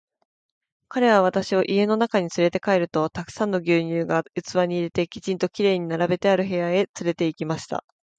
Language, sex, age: Japanese, female, 19-29